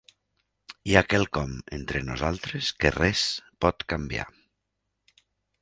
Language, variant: Catalan, Nord-Occidental